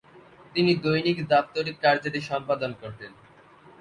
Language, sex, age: Bengali, male, under 19